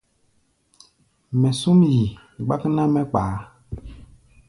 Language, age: Gbaya, 30-39